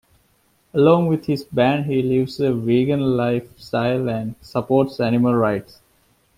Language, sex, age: English, male, 19-29